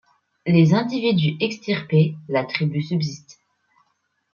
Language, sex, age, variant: French, female, 19-29, Français de métropole